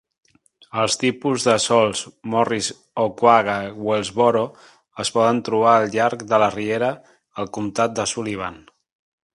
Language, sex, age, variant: Catalan, male, 30-39, Central